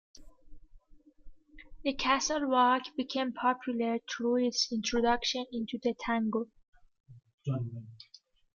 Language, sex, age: English, female, 19-29